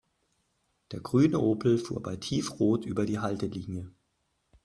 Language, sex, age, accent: German, male, 40-49, Deutschland Deutsch